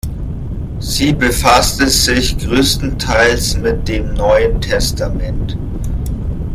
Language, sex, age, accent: German, male, 30-39, Deutschland Deutsch